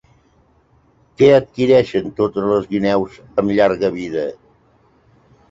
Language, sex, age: Catalan, male, 70-79